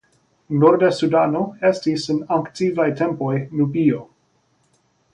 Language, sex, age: Esperanto, male, 30-39